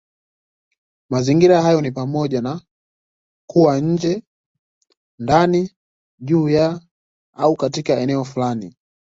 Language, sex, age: Swahili, male, 19-29